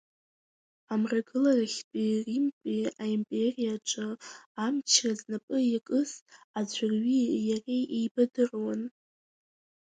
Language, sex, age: Abkhazian, female, under 19